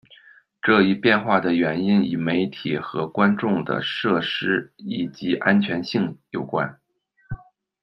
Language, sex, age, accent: Chinese, male, 30-39, 出生地：北京市